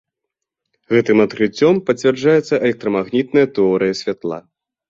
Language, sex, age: Belarusian, male, under 19